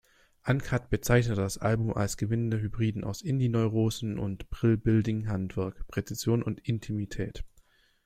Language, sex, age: German, male, 19-29